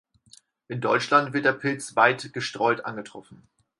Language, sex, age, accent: German, male, 19-29, Deutschland Deutsch